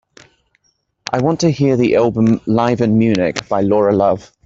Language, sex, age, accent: English, male, 30-39, New Zealand English